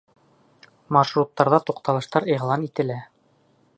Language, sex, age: Bashkir, male, 30-39